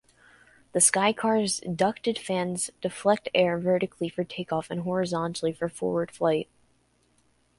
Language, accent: English, United States English